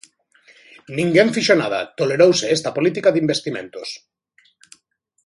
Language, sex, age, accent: Galician, male, 40-49, Normativo (estándar)